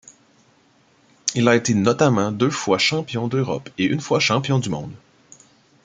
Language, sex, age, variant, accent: French, male, 30-39, Français d'Amérique du Nord, Français du Canada